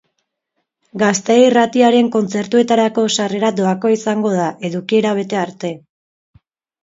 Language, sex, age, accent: Basque, male, 19-29, Mendebalekoa (Araba, Bizkaia, Gipuzkoako mendebaleko herri batzuk)